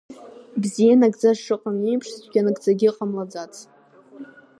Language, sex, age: Abkhazian, female, under 19